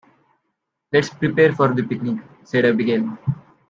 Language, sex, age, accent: English, male, 19-29, India and South Asia (India, Pakistan, Sri Lanka)